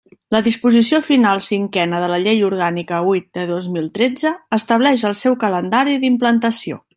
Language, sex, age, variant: Catalan, female, 19-29, Central